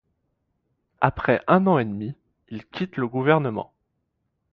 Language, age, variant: French, 19-29, Français de métropole